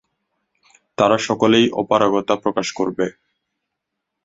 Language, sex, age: Bengali, male, 19-29